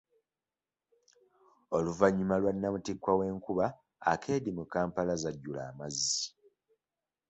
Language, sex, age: Ganda, male, 19-29